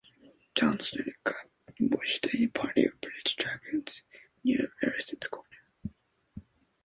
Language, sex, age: English, female, under 19